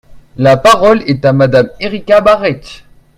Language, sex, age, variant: French, male, 19-29, Français de métropole